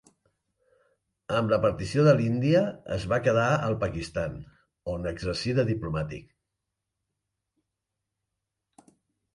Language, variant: Catalan, Nord-Occidental